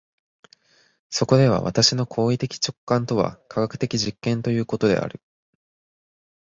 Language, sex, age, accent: Japanese, male, under 19, 標準語